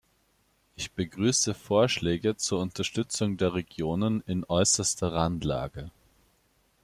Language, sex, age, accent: German, male, 19-29, Österreichisches Deutsch